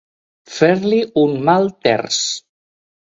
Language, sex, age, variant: Catalan, male, 60-69, Central